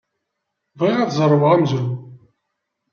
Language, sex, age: Kabyle, male, 30-39